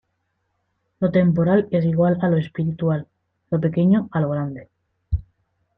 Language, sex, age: Spanish, female, 30-39